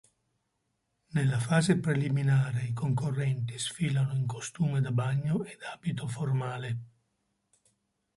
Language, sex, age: Italian, male, 70-79